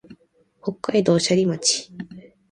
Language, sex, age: Japanese, female, 19-29